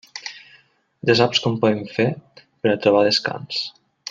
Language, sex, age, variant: Catalan, male, 19-29, Nord-Occidental